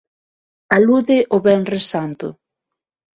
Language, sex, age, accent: Galician, female, 30-39, Normativo (estándar); Neofalante